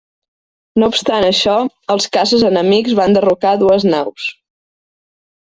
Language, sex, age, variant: Catalan, female, 19-29, Septentrional